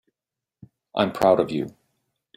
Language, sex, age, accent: English, male, 40-49, United States English